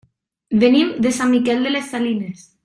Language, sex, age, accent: Catalan, female, 19-29, valencià